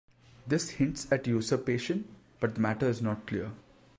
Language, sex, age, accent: English, male, 19-29, India and South Asia (India, Pakistan, Sri Lanka)